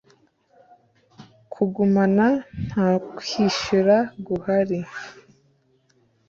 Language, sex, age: Kinyarwanda, female, 19-29